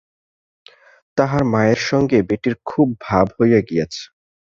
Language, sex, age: Bengali, male, 19-29